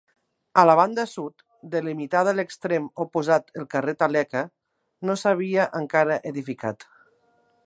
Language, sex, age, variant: Catalan, female, 40-49, Nord-Occidental